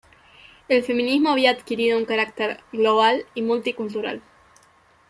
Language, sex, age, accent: Spanish, female, 19-29, Rioplatense: Argentina, Uruguay, este de Bolivia, Paraguay